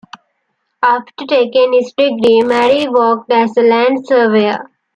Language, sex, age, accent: English, female, 19-29, United States English